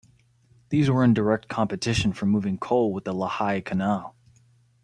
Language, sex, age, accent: English, male, 19-29, United States English